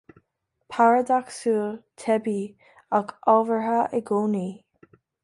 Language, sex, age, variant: Irish, female, 19-29, Gaeilge na Mumhan